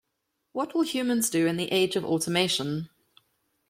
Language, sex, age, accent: English, female, 30-39, Southern African (South Africa, Zimbabwe, Namibia)